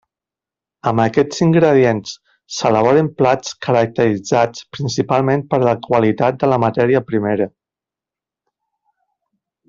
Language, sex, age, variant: Catalan, male, 40-49, Central